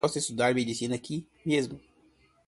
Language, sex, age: Portuguese, male, 50-59